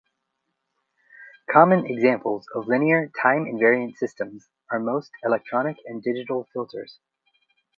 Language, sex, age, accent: English, male, 19-29, United States English